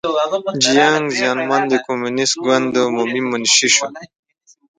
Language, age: Pashto, 19-29